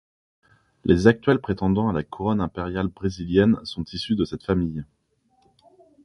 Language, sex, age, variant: French, male, 19-29, Français de métropole